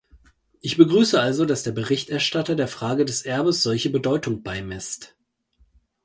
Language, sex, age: German, male, 30-39